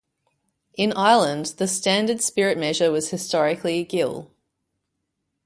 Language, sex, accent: English, female, Australian English